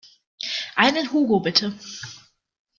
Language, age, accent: German, 19-29, Deutschland Deutsch